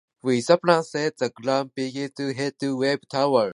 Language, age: English, 19-29